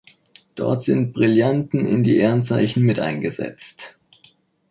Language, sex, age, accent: German, male, 19-29, Deutschland Deutsch